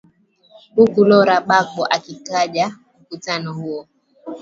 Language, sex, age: Swahili, female, 19-29